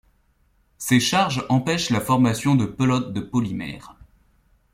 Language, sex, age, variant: French, male, 19-29, Français de métropole